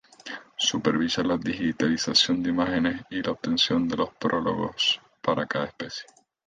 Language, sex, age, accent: Spanish, male, 19-29, Caribe: Cuba, Venezuela, Puerto Rico, República Dominicana, Panamá, Colombia caribeña, México caribeño, Costa del golfo de México